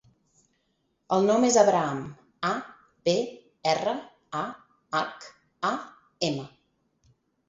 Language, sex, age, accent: Catalan, female, 30-39, Garrotxi